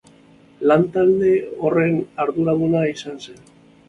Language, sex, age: Basque, male, 30-39